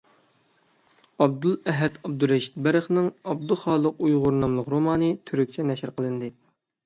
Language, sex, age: Uyghur, male, 19-29